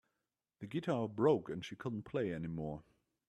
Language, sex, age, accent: English, male, 30-39, England English